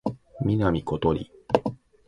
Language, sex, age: Japanese, male, 40-49